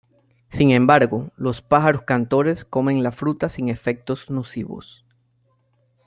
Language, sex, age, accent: Spanish, male, 30-39, América central